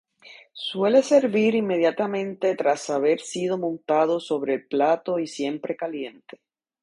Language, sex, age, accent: Spanish, female, 50-59, Caribe: Cuba, Venezuela, Puerto Rico, República Dominicana, Panamá, Colombia caribeña, México caribeño, Costa del golfo de México